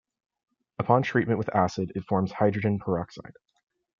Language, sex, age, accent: English, male, under 19, United States English